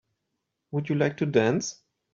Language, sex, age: English, male, 30-39